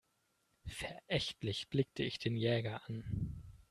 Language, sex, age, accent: German, male, 19-29, Deutschland Deutsch